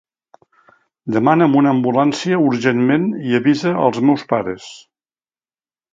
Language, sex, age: Catalan, male, 60-69